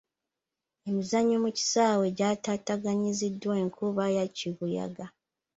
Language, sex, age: Ganda, female, 30-39